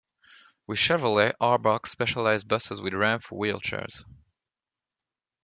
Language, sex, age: English, male, 19-29